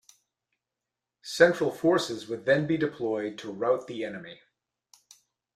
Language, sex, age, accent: English, male, 40-49, United States English